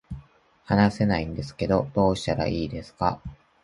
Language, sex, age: Japanese, male, 19-29